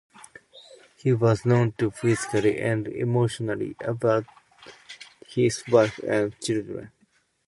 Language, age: English, 30-39